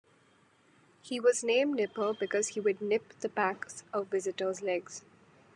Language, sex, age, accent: English, female, 19-29, India and South Asia (India, Pakistan, Sri Lanka)